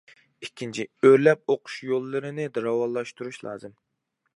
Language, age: Uyghur, 19-29